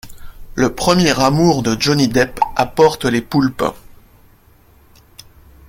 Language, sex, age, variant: French, male, 30-39, Français de métropole